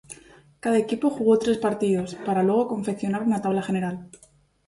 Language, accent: Spanish, España: Sur peninsular (Andalucia, Extremadura, Murcia)